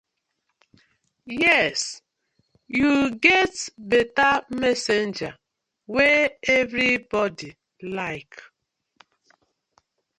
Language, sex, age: Nigerian Pidgin, female, 30-39